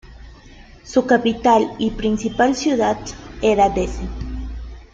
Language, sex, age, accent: Spanish, female, 30-39, Andino-Pacífico: Colombia, Perú, Ecuador, oeste de Bolivia y Venezuela andina